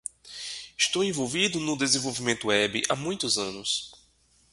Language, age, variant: Portuguese, 30-39, Portuguese (Brasil)